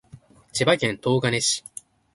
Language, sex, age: Japanese, male, 19-29